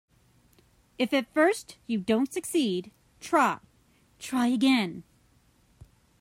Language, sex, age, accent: English, female, 30-39, United States English